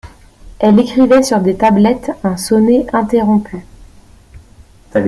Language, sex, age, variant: French, female, 19-29, Français de métropole